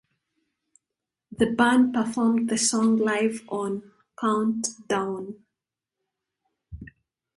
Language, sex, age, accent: English, female, 19-29, England English